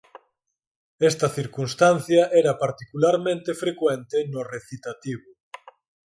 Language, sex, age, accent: Galician, male, 30-39, Normativo (estándar)